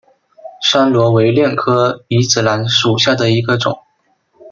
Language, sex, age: Chinese, male, 19-29